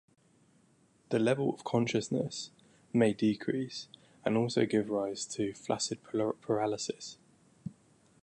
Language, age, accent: English, 19-29, England English